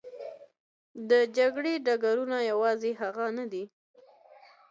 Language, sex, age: Pashto, female, under 19